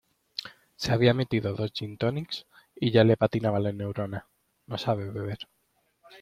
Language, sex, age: Spanish, male, 19-29